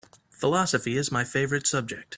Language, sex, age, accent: English, male, 19-29, United States English